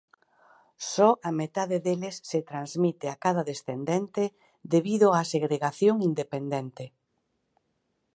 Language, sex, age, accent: Galician, female, 40-49, Oriental (común en zona oriental)